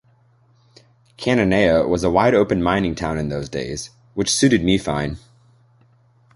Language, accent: English, United States English